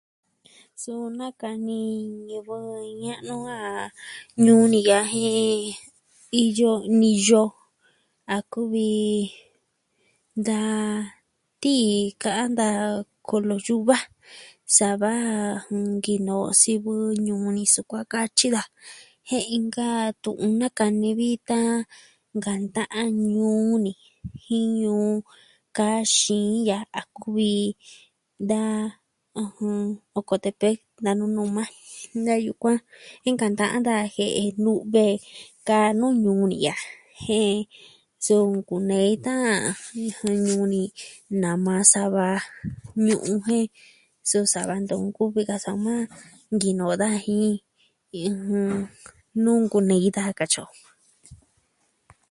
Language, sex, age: Southwestern Tlaxiaco Mixtec, female, 19-29